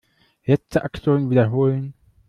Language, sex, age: German, male, 19-29